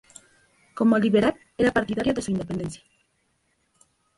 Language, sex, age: Spanish, female, 30-39